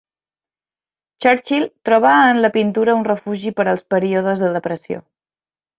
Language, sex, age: Catalan, female, 30-39